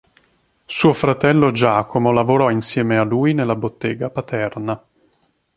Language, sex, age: Italian, male, 30-39